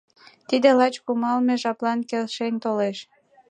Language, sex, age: Mari, female, 19-29